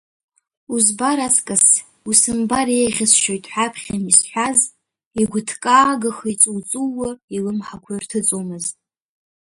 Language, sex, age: Abkhazian, female, 19-29